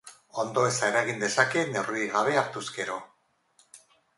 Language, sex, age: Basque, female, 50-59